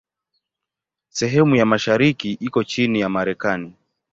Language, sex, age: Swahili, male, 19-29